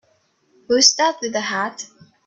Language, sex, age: English, female, under 19